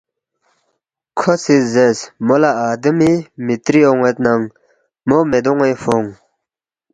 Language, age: Balti, 19-29